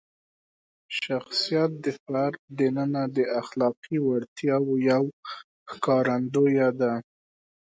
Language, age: Pashto, 19-29